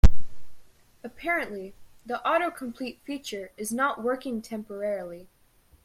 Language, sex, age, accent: English, female, under 19, United States English